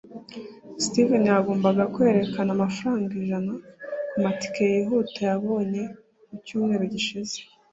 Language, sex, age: Kinyarwanda, female, 19-29